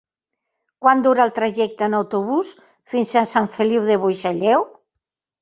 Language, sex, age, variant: Catalan, female, 70-79, Central